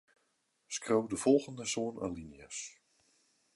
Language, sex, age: Western Frisian, male, 30-39